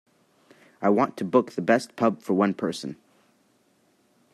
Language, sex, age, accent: English, male, under 19, United States English